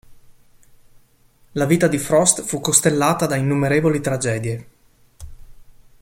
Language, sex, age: Italian, male, 40-49